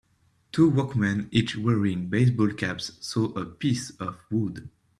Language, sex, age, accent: English, male, 19-29, England English